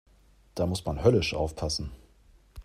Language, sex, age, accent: German, male, 30-39, Deutschland Deutsch